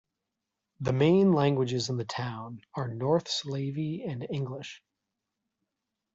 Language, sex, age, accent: English, male, 19-29, United States English